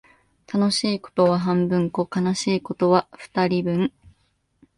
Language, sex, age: Japanese, female, 19-29